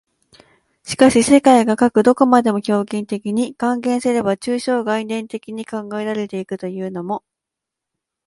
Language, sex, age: Japanese, female, 19-29